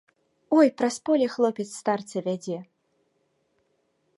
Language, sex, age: Belarusian, female, 19-29